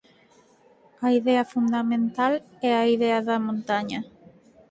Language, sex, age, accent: Galician, female, 19-29, Normativo (estándar)